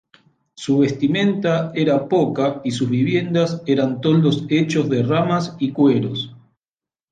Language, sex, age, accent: Spanish, male, 50-59, Rioplatense: Argentina, Uruguay, este de Bolivia, Paraguay